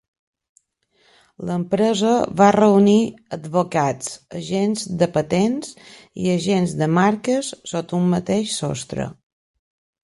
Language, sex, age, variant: Catalan, female, 50-59, Balear